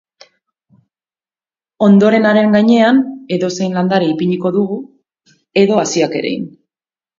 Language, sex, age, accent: Basque, female, 30-39, Mendebalekoa (Araba, Bizkaia, Gipuzkoako mendebaleko herri batzuk)